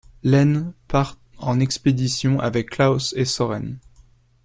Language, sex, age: French, male, 19-29